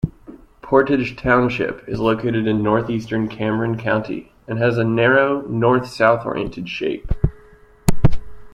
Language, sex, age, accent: English, male, 19-29, United States English